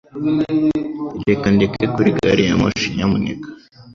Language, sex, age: Kinyarwanda, male, under 19